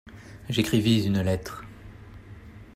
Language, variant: French, Français de métropole